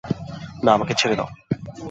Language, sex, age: Bengali, male, 19-29